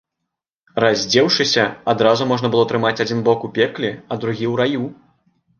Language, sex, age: Belarusian, male, 30-39